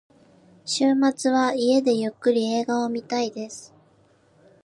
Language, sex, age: Japanese, female, 19-29